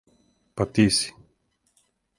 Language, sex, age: Serbian, male, 30-39